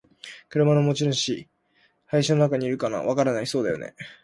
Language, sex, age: Japanese, male, 19-29